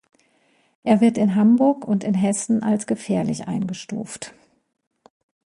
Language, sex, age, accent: German, female, 50-59, Deutschland Deutsch